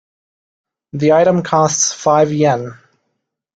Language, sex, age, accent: English, male, 19-29, Canadian English